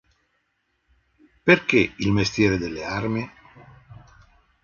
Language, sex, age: Italian, male, 50-59